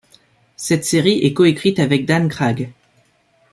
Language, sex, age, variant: French, male, 19-29, Français de métropole